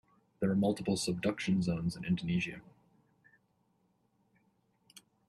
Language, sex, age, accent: English, male, 30-39, United States English